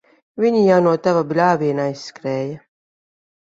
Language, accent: Latvian, Riga